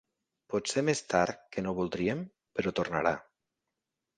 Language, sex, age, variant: Catalan, male, 40-49, Nord-Occidental